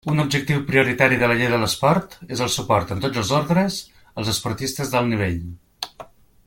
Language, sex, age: Catalan, male, 40-49